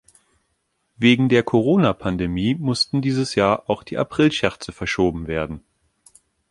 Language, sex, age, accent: German, male, 30-39, Deutschland Deutsch